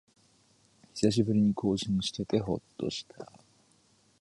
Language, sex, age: Japanese, male, 19-29